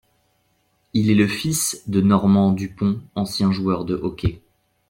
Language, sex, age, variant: French, male, 19-29, Français de métropole